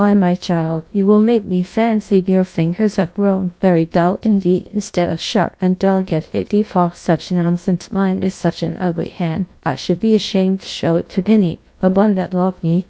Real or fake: fake